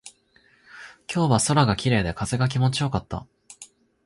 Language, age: Japanese, 19-29